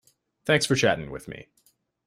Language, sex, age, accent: English, male, 19-29, Canadian English